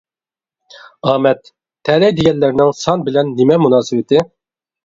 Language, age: Uyghur, 19-29